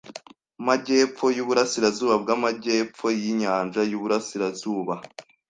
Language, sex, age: Kinyarwanda, male, under 19